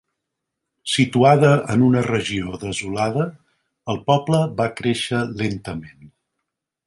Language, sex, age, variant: Catalan, male, 60-69, Central